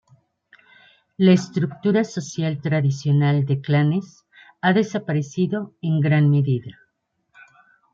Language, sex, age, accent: Spanish, female, 50-59, México